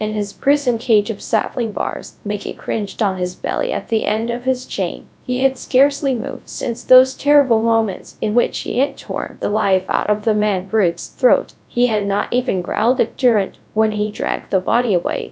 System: TTS, GradTTS